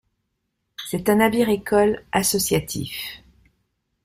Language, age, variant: French, 50-59, Français de métropole